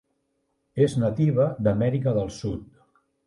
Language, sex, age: Catalan, male, 60-69